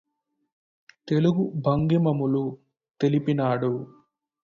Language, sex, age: Telugu, male, 19-29